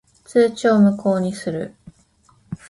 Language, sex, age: Japanese, female, 19-29